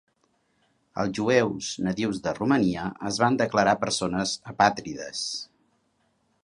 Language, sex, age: Catalan, male, 60-69